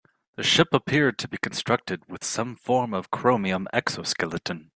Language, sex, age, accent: English, male, 19-29, United States English